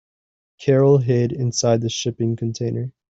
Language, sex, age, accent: English, male, 19-29, United States English